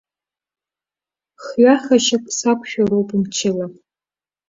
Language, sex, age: Abkhazian, female, 19-29